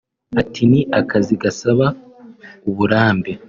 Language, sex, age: Kinyarwanda, male, 19-29